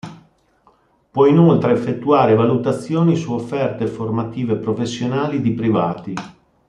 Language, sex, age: Italian, male, 40-49